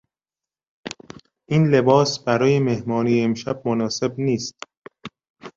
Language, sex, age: Persian, male, 19-29